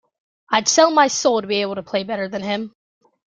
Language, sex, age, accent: English, male, under 19, United States English